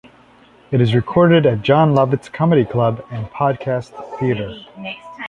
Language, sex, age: English, male, 30-39